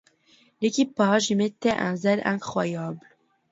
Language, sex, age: French, female, under 19